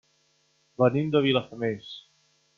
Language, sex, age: Catalan, male, 40-49